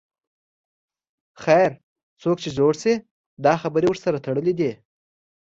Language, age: Pashto, 19-29